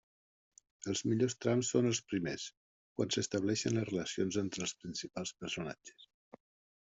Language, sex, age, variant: Catalan, male, 40-49, Septentrional